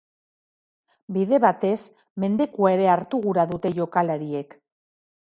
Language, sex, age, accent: Basque, female, 40-49, Mendebalekoa (Araba, Bizkaia, Gipuzkoako mendebaleko herri batzuk)